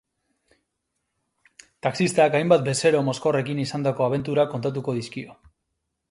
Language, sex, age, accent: Basque, male, 30-39, Mendebalekoa (Araba, Bizkaia, Gipuzkoako mendebaleko herri batzuk)